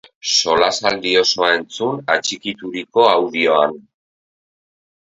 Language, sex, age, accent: Basque, male, 50-59, Erdialdekoa edo Nafarra (Gipuzkoa, Nafarroa)